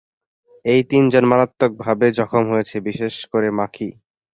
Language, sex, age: Bengali, male, 19-29